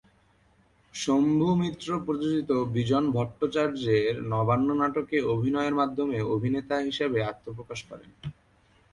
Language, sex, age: Bengali, male, 19-29